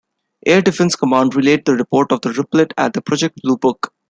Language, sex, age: English, male, 19-29